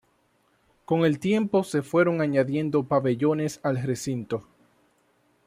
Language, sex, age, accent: Spanish, male, 30-39, Caribe: Cuba, Venezuela, Puerto Rico, República Dominicana, Panamá, Colombia caribeña, México caribeño, Costa del golfo de México